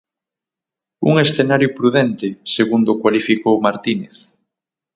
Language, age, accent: Galician, 30-39, Oriental (común en zona oriental); Normativo (estándar)